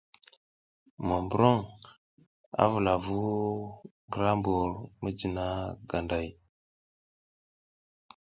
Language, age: South Giziga, 19-29